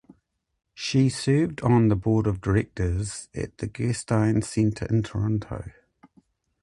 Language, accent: English, New Zealand English